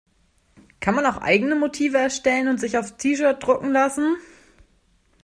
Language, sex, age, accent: German, female, 19-29, Deutschland Deutsch